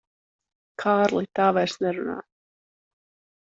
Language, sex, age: Latvian, female, under 19